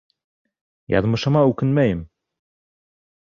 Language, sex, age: Bashkir, male, 19-29